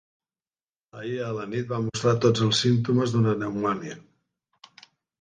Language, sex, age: Catalan, male, 70-79